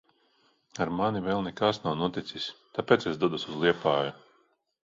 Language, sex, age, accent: Latvian, male, 40-49, Krievu